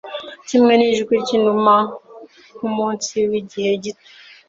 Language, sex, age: Kinyarwanda, female, 19-29